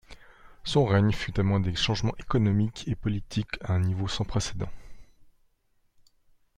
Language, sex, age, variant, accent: French, male, 30-39, Français d'Europe, Français de Suisse